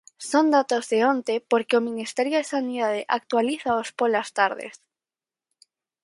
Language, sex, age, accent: Galician, female, under 19, Normativo (estándar)